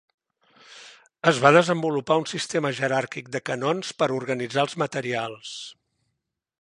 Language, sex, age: Catalan, male, 50-59